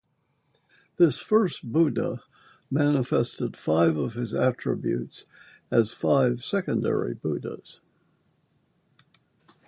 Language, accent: English, United States English